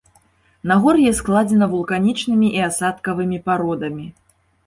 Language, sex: Belarusian, female